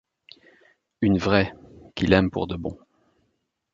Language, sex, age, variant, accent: French, male, 40-49, Français d'Europe, Français de Belgique